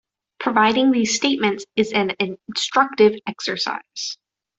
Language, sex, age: English, female, under 19